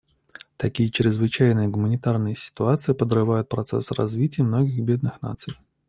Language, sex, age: Russian, male, 30-39